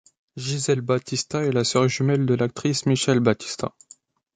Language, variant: French, Français de métropole